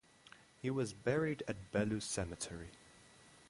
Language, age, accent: English, 19-29, United States English; England English